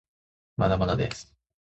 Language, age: Japanese, 19-29